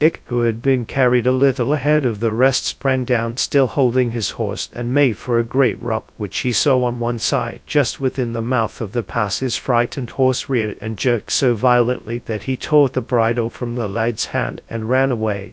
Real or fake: fake